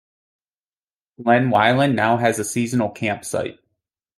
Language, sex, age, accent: English, male, 19-29, United States English